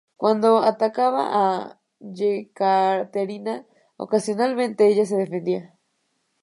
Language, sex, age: Spanish, female, 19-29